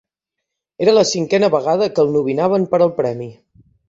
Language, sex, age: Catalan, male, 30-39